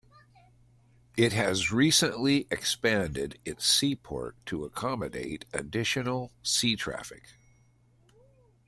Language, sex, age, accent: English, male, 50-59, United States English